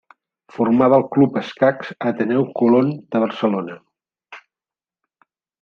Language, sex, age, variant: Catalan, male, 50-59, Central